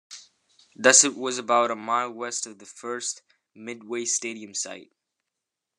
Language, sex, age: English, male, under 19